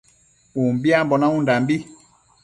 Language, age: Matsés, 40-49